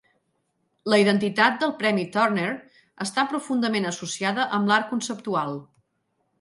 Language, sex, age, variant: Catalan, female, 40-49, Central